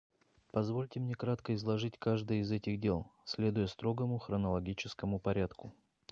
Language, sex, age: Russian, male, 40-49